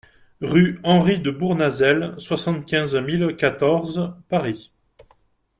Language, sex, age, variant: French, male, 40-49, Français de métropole